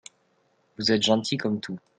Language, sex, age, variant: French, male, 19-29, Français de métropole